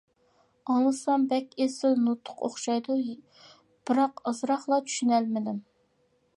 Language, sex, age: Uyghur, female, 19-29